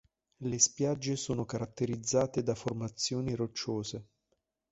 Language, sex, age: Italian, male, 40-49